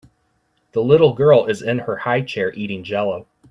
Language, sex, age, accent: English, male, 19-29, United States English